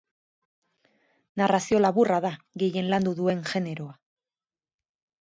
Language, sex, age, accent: Basque, female, 19-29, Erdialdekoa edo Nafarra (Gipuzkoa, Nafarroa)